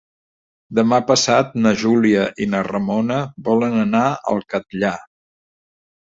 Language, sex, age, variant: Catalan, male, 60-69, Central